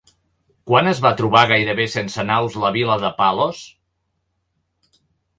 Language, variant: Catalan, Central